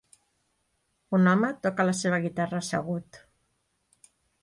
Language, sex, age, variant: Catalan, female, 60-69, Central